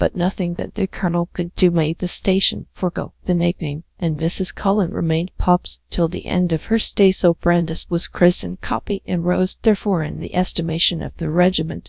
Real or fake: fake